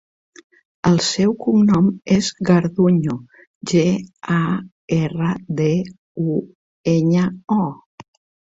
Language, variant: Catalan, Septentrional